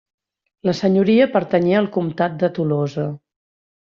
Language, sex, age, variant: Catalan, female, 40-49, Central